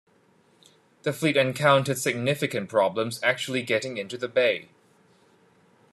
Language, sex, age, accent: English, male, 30-39, Hong Kong English